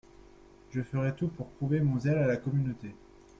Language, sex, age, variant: French, male, 19-29, Français de métropole